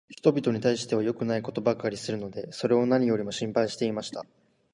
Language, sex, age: Japanese, male, 19-29